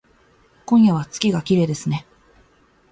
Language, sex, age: Japanese, female, 19-29